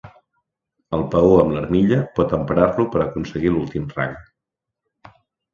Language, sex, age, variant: Catalan, male, 40-49, Central